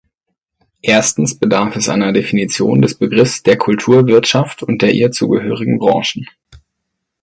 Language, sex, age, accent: German, male, 19-29, Deutschland Deutsch